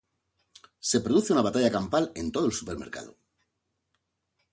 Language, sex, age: Spanish, male, 50-59